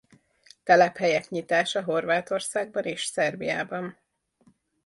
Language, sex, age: Hungarian, female, 40-49